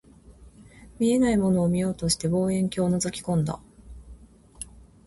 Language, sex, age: Japanese, female, 40-49